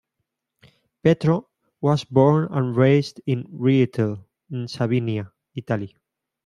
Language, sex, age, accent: English, male, 30-39, United States English